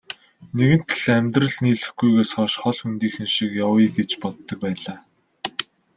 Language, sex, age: Mongolian, male, 19-29